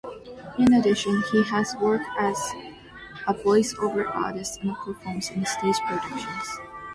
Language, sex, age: English, female, 19-29